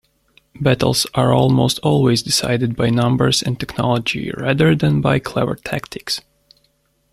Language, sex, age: English, male, 19-29